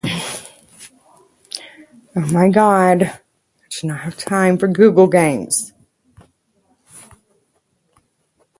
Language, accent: English, United States English; West Indies and Bermuda (Bahamas, Bermuda, Jamaica, Trinidad)